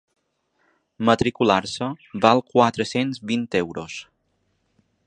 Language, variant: Catalan, Balear